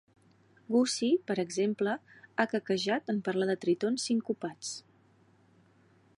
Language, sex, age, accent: Catalan, female, 19-29, central; nord-occidental